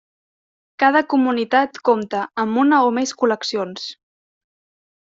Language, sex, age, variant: Catalan, female, 19-29, Central